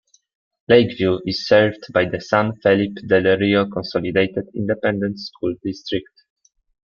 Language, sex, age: English, male, 19-29